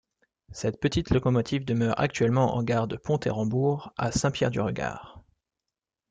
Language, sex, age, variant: French, male, 19-29, Français de métropole